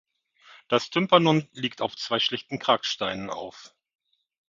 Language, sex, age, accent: German, male, 40-49, Deutschland Deutsch